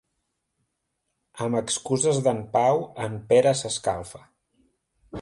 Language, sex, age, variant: Catalan, male, 30-39, Central